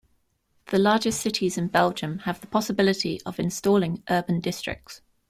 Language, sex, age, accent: English, female, 19-29, England English